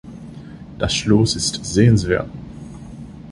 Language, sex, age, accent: German, male, 19-29, Amerikanisches Deutsch